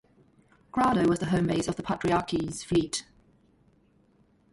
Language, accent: English, England English